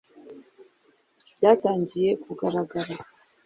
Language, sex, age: Kinyarwanda, male, 40-49